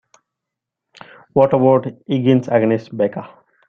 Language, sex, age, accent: English, male, 19-29, India and South Asia (India, Pakistan, Sri Lanka)